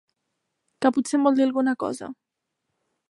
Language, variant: Catalan, Central